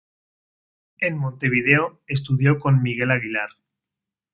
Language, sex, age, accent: Spanish, male, 40-49, España: Centro-Sur peninsular (Madrid, Toledo, Castilla-La Mancha)